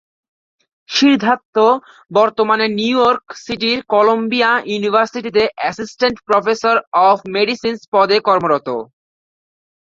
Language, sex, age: Bengali, male, 19-29